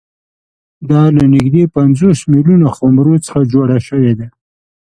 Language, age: Pashto, 70-79